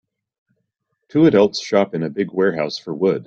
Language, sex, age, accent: English, male, 30-39, United States English